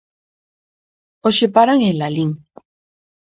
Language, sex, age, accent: Galician, female, 30-39, Central (gheada); Normativo (estándar)